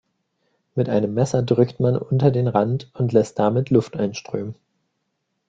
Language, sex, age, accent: German, male, 19-29, Deutschland Deutsch